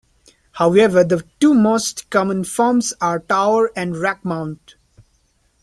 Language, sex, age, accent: English, male, 19-29, India and South Asia (India, Pakistan, Sri Lanka)